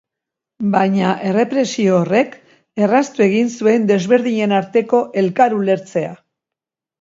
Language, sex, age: Basque, female, 60-69